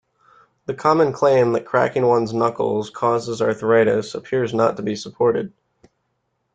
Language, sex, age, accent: English, male, 19-29, United States English